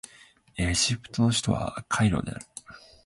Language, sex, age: Japanese, male, 19-29